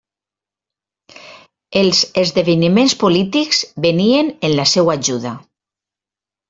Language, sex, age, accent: Catalan, female, 50-59, valencià